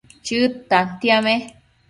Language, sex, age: Matsés, female, 30-39